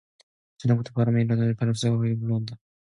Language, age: Korean, 19-29